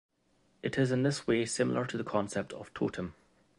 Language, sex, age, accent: English, male, 19-29, Scottish English